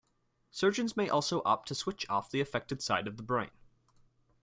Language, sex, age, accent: English, male, 19-29, England English